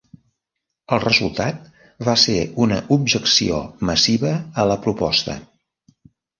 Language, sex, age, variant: Catalan, male, 70-79, Central